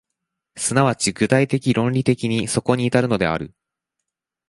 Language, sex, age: Japanese, male, 19-29